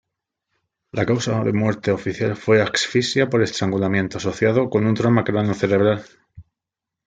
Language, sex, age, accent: Spanish, male, 30-39, España: Sur peninsular (Andalucia, Extremadura, Murcia)